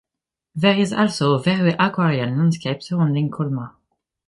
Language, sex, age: English, male, under 19